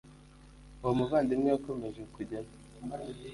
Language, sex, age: Kinyarwanda, male, 19-29